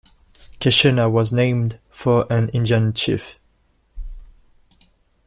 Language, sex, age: English, male, 19-29